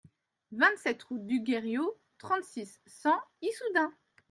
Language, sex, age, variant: French, female, 30-39, Français de métropole